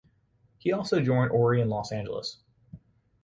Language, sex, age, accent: English, male, 19-29, United States English